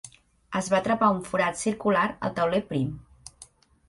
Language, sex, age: Catalan, female, 30-39